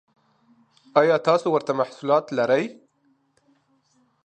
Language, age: Pashto, 40-49